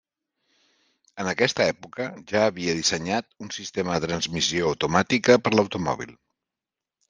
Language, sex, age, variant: Catalan, male, 50-59, Central